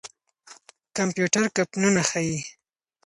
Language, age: Pashto, 19-29